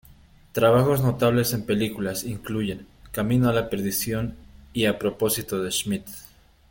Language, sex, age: Spanish, male, 30-39